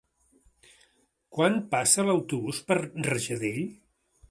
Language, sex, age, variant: Catalan, male, 60-69, Central